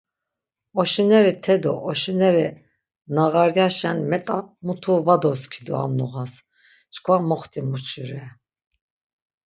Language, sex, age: Laz, female, 60-69